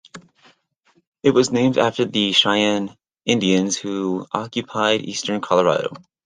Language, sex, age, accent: English, male, 30-39, United States English